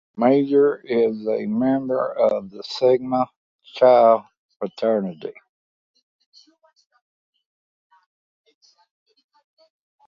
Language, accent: English, United States English